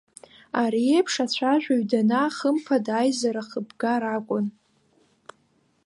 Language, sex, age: Abkhazian, female, under 19